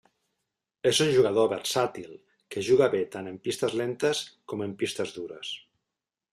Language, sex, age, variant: Catalan, male, 40-49, Central